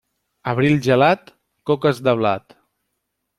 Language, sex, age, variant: Catalan, male, 19-29, Central